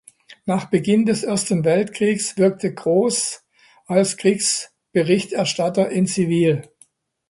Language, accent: German, Deutschland Deutsch